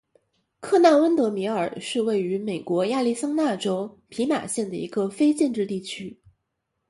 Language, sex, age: Chinese, female, 19-29